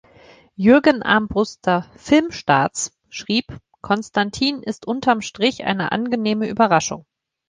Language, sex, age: German, female, 19-29